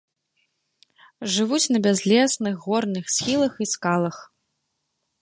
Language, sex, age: Belarusian, female, 19-29